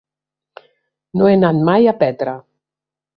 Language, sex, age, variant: Catalan, female, 50-59, Central